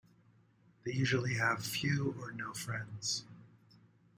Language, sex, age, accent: English, male, 50-59, United States English